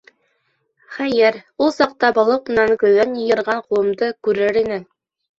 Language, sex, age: Bashkir, female, 19-29